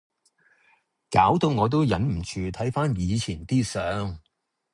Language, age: Cantonese, 40-49